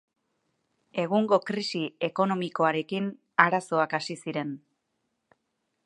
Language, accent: Basque, Erdialdekoa edo Nafarra (Gipuzkoa, Nafarroa)